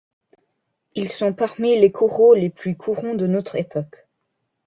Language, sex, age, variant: French, male, under 19, Français de métropole